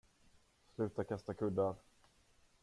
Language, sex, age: Swedish, male, 30-39